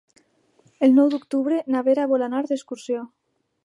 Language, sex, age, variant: Catalan, female, under 19, Alacantí